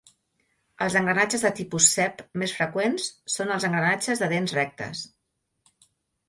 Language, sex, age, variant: Catalan, female, 40-49, Central